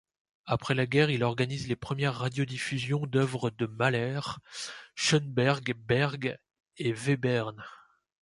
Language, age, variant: French, 40-49, Français de métropole